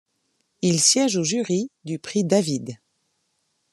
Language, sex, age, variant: French, female, 40-49, Français de métropole